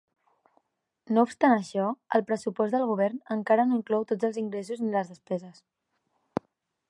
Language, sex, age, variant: Catalan, female, 19-29, Central